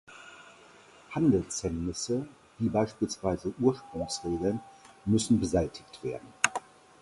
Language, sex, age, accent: German, male, 60-69, Deutschland Deutsch